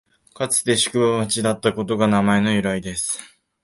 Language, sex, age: Japanese, male, under 19